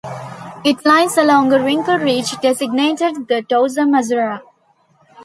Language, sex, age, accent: English, female, 19-29, India and South Asia (India, Pakistan, Sri Lanka)